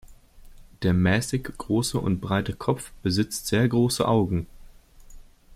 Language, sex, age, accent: German, male, 19-29, Deutschland Deutsch